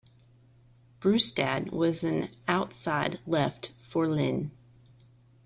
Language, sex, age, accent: English, female, 30-39, United States English